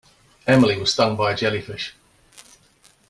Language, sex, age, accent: English, male, 40-49, England English